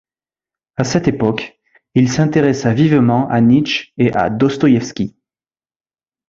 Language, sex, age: French, male, 30-39